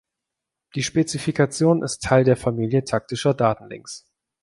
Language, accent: German, Deutschland Deutsch